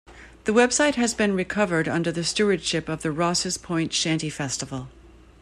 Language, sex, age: English, female, 50-59